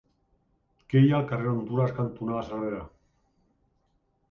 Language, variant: Catalan, Central